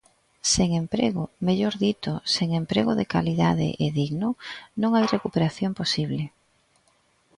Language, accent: Galician, Central (gheada)